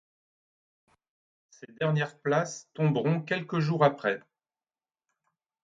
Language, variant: French, Français de métropole